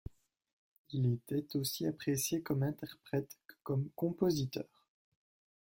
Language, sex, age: French, male, 19-29